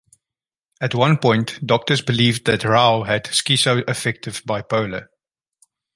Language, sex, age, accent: English, male, 40-49, Southern African (South Africa, Zimbabwe, Namibia)